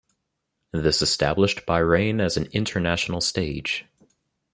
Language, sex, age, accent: English, male, 19-29, United States English